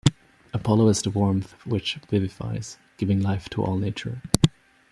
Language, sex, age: English, male, 30-39